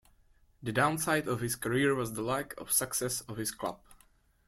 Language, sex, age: English, male, under 19